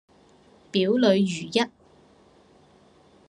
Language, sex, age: Cantonese, female, 19-29